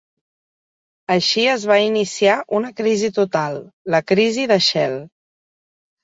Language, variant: Catalan, Central